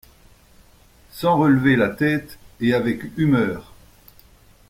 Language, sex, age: French, male, 70-79